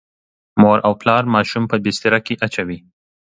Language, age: Pashto, 30-39